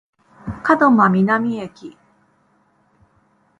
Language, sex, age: Japanese, female, 40-49